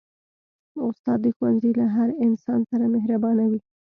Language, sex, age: Pashto, female, under 19